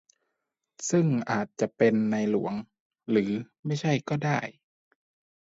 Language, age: Thai, 19-29